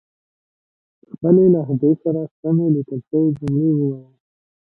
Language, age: Pashto, 19-29